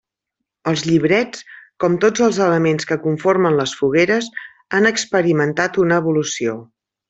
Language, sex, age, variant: Catalan, female, 50-59, Central